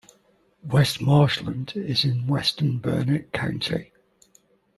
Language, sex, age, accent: English, male, 50-59, England English